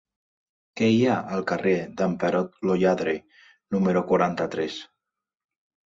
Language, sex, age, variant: Catalan, male, 40-49, Central